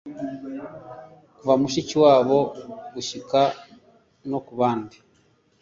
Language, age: Kinyarwanda, 30-39